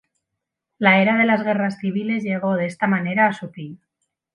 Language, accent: Spanish, España: Centro-Sur peninsular (Madrid, Toledo, Castilla-La Mancha)